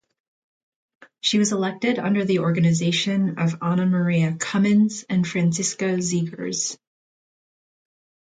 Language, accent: English, United States English